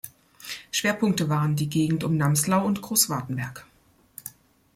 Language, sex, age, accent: German, female, 40-49, Deutschland Deutsch